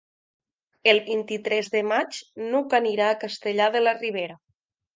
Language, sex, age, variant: Catalan, female, 19-29, Nord-Occidental